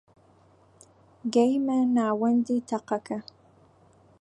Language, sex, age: Central Kurdish, female, 19-29